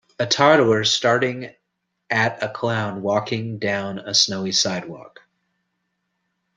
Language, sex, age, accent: English, male, 40-49, United States English